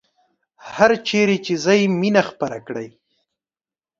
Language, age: Pashto, 19-29